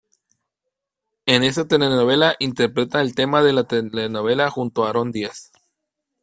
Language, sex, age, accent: Spanish, male, 30-39, México